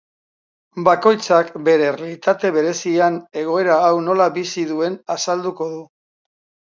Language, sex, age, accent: Basque, male, 60-69, Mendebalekoa (Araba, Bizkaia, Gipuzkoako mendebaleko herri batzuk)